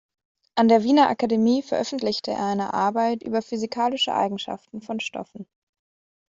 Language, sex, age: German, female, under 19